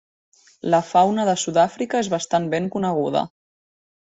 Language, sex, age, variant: Catalan, female, 30-39, Central